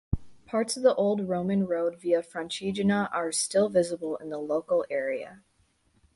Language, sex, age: English, female, under 19